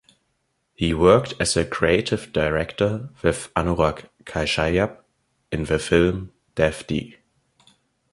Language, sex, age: English, male, 19-29